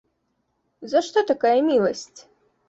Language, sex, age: Belarusian, female, under 19